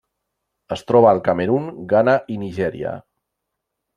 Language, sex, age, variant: Catalan, male, 40-49, Central